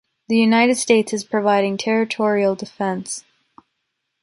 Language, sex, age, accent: English, female, 19-29, Canadian English